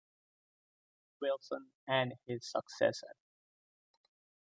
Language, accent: English, India and South Asia (India, Pakistan, Sri Lanka)